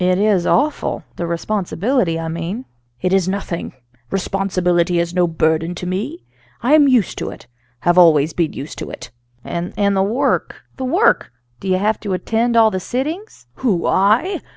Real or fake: real